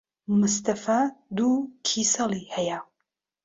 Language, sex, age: Central Kurdish, female, 30-39